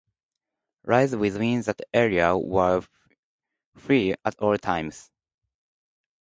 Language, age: English, 19-29